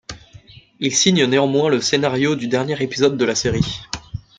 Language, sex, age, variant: French, male, 19-29, Français de métropole